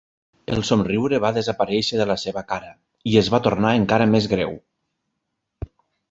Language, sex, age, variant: Catalan, male, 40-49, Nord-Occidental